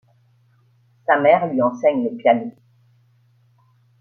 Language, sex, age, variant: French, female, 50-59, Français de métropole